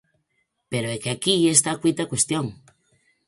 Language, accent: Galician, Normativo (estándar)